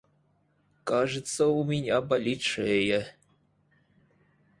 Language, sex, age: Russian, male, 30-39